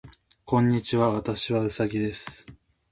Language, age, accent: Japanese, 19-29, 標準語